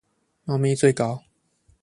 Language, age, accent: Chinese, 19-29, 出生地：彰化縣